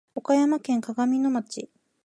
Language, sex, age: Japanese, female, 19-29